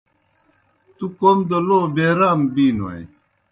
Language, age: Kohistani Shina, 60-69